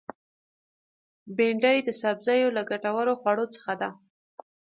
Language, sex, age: Pashto, female, 19-29